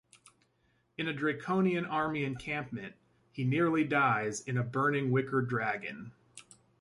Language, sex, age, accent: English, male, 30-39, United States English